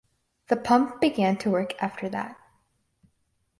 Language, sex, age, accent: English, female, under 19, United States English